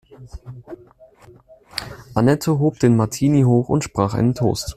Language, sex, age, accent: German, male, 19-29, Deutschland Deutsch